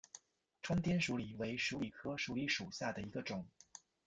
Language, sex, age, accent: Chinese, male, 40-49, 出生地：上海市